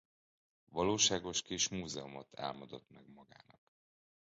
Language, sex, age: Hungarian, male, 40-49